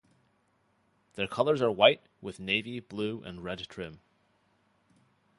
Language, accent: English, United States English